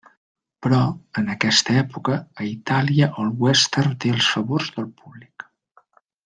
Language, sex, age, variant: Catalan, male, 40-49, Central